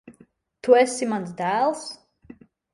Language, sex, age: Latvian, female, 40-49